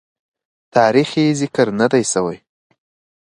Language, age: Pashto, 19-29